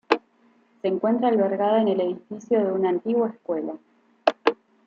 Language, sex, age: Spanish, female, 19-29